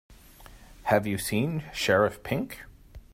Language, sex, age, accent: English, male, 30-39, United States English